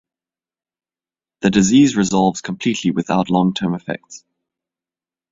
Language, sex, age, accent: English, male, 19-29, Southern African (South Africa, Zimbabwe, Namibia)